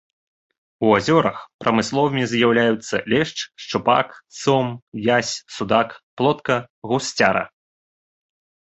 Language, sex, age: Belarusian, male, 19-29